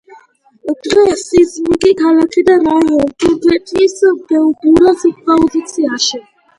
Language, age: Georgian, 30-39